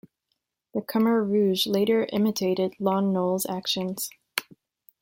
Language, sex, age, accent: English, female, 19-29, Canadian English